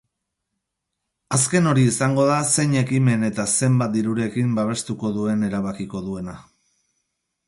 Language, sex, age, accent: Basque, male, 40-49, Mendebalekoa (Araba, Bizkaia, Gipuzkoako mendebaleko herri batzuk)